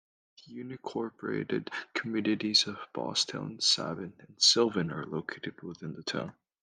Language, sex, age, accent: English, male, under 19, Canadian English